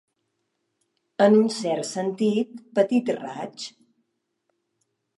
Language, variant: Catalan, Septentrional